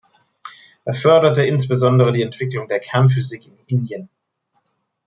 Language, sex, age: German, male, 30-39